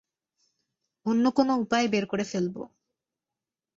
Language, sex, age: Bengali, female, 19-29